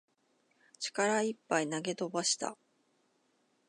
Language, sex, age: Japanese, female, 40-49